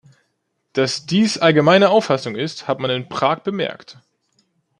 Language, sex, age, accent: German, male, 19-29, Deutschland Deutsch